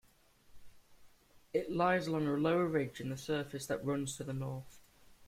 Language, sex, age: English, male, under 19